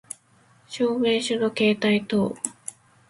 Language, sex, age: Japanese, female, 19-29